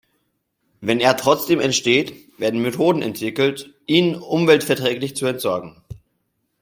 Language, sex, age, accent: German, male, 19-29, Österreichisches Deutsch